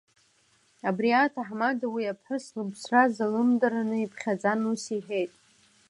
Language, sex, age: Abkhazian, female, 19-29